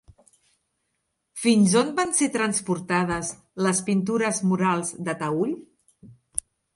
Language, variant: Catalan, Central